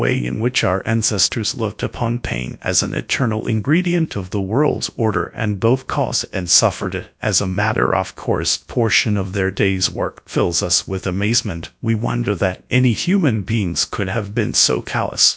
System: TTS, GradTTS